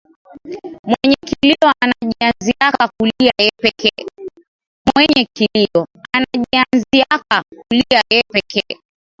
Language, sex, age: Swahili, female, 30-39